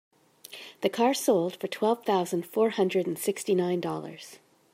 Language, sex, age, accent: English, female, 40-49, Canadian English